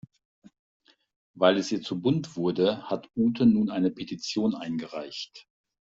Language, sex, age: German, male, 50-59